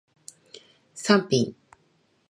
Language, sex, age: Japanese, female, 50-59